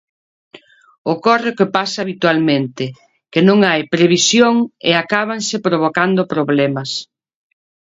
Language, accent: Galician, Normativo (estándar)